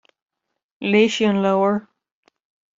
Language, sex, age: Irish, female, 19-29